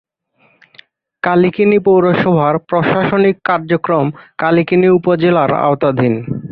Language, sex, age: Bengali, male, 30-39